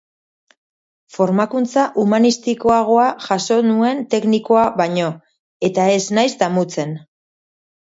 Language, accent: Basque, Mendebalekoa (Araba, Bizkaia, Gipuzkoako mendebaleko herri batzuk)